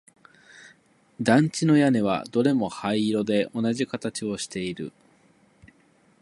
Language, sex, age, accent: Japanese, male, 30-39, 関西弁